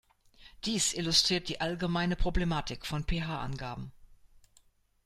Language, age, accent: German, 60-69, Deutschland Deutsch